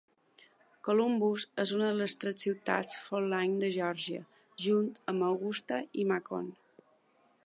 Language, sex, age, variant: Catalan, female, 30-39, Balear